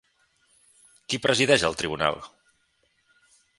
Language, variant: Catalan, Central